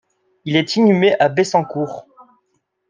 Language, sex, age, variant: French, male, 19-29, Français de métropole